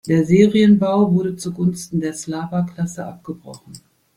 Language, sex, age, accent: German, female, 50-59, Deutschland Deutsch